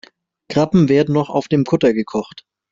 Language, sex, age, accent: German, male, 30-39, Deutschland Deutsch